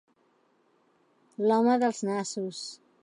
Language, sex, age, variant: Catalan, female, 40-49, Central